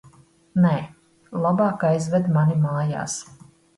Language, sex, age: Latvian, female, 50-59